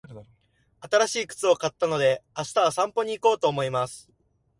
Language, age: Japanese, 19-29